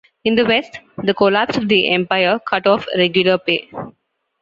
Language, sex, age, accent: English, female, 19-29, India and South Asia (India, Pakistan, Sri Lanka)